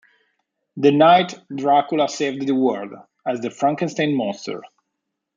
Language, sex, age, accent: English, male, 40-49, United States English